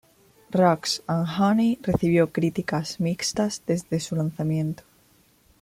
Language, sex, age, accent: Spanish, female, 19-29, España: Sur peninsular (Andalucia, Extremadura, Murcia)